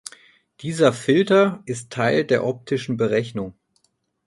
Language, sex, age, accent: German, male, 30-39, Deutschland Deutsch